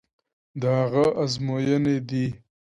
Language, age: Pashto, 19-29